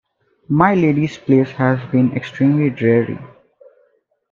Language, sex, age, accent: English, male, 19-29, India and South Asia (India, Pakistan, Sri Lanka)